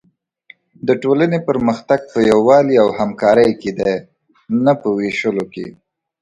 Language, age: Pashto, 19-29